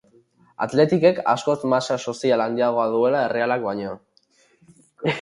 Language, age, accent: Basque, 19-29, Erdialdekoa edo Nafarra (Gipuzkoa, Nafarroa)